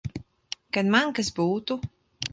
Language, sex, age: Latvian, female, 19-29